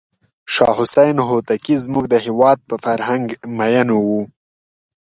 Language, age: Pashto, 19-29